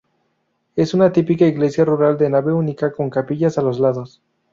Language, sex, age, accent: Spanish, male, 19-29, México